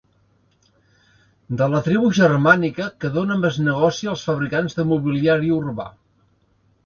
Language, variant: Catalan, Central